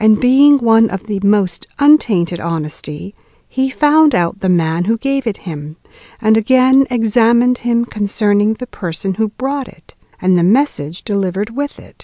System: none